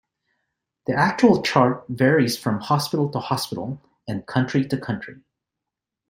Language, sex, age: English, male, 40-49